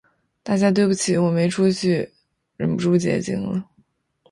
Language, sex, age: Chinese, female, 19-29